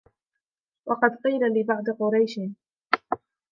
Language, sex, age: Arabic, female, 19-29